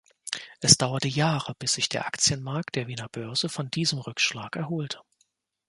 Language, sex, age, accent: German, male, 30-39, Deutschland Deutsch